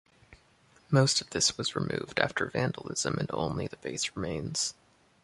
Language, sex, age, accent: English, male, 19-29, United States English